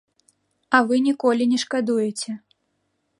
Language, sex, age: Belarusian, female, 19-29